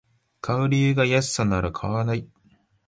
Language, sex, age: Japanese, male, 19-29